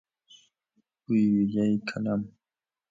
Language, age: Persian, 30-39